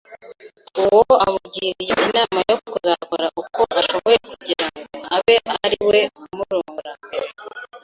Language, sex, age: Kinyarwanda, female, 19-29